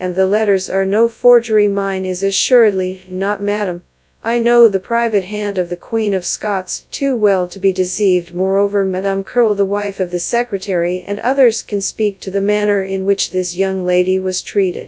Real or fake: fake